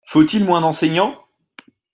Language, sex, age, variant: French, male, 30-39, Français de métropole